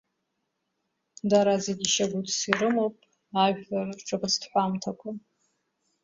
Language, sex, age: Abkhazian, female, 30-39